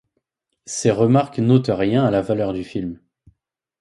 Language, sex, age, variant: French, male, 19-29, Français de métropole